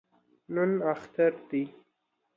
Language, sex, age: Pashto, male, 19-29